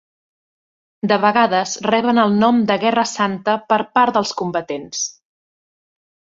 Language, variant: Catalan, Central